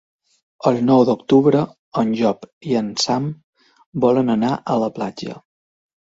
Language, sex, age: Catalan, male, 40-49